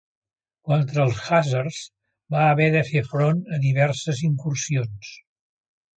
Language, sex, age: Catalan, male, 70-79